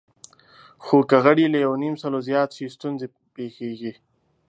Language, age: Pashto, 19-29